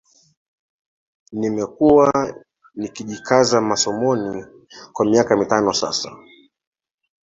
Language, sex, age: Swahili, male, 30-39